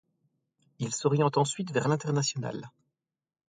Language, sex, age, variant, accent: French, male, 30-39, Français d'Europe, Français de Belgique